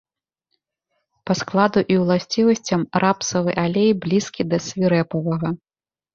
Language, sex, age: Belarusian, female, 30-39